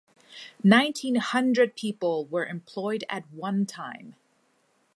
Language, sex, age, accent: English, female, 30-39, United States English